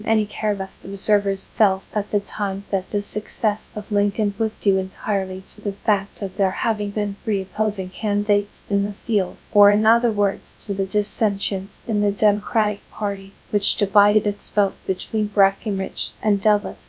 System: TTS, GradTTS